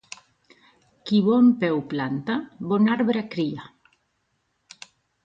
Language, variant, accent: Catalan, Central, central